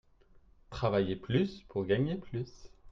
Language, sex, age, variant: French, male, 30-39, Français de métropole